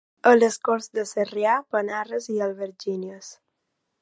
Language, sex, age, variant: Catalan, female, 19-29, Balear